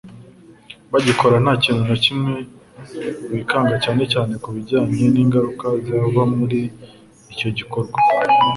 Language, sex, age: Kinyarwanda, male, 19-29